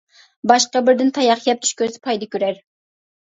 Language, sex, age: Uyghur, female, 19-29